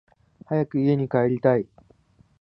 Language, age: Japanese, 19-29